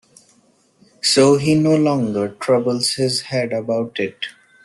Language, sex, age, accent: English, male, 19-29, India and South Asia (India, Pakistan, Sri Lanka)